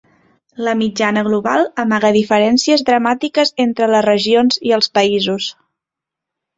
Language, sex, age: Catalan, female, 30-39